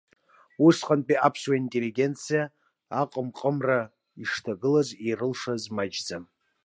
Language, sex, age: Abkhazian, male, 19-29